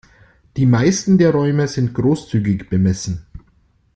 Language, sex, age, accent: German, male, 40-49, Deutschland Deutsch